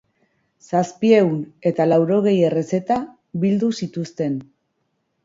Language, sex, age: Basque, female, 40-49